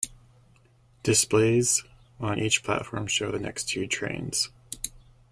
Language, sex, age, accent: English, male, 30-39, United States English